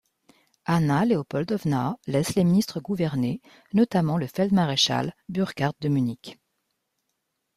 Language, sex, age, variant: French, female, 40-49, Français de métropole